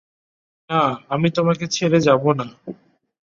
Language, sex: Bengali, male